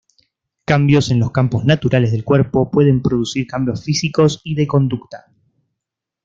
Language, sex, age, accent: Spanish, male, 19-29, Rioplatense: Argentina, Uruguay, este de Bolivia, Paraguay